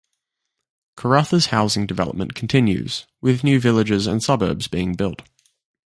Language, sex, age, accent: English, male, under 19, Australian English